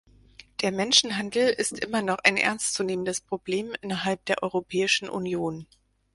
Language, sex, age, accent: German, female, 30-39, Deutschland Deutsch